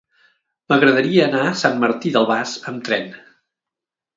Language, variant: Catalan, Central